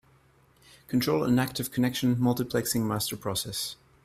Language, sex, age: English, male, 19-29